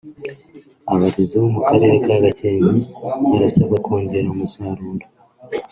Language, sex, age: Kinyarwanda, male, 19-29